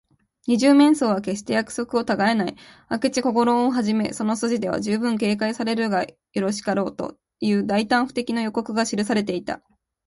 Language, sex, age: Japanese, female, 19-29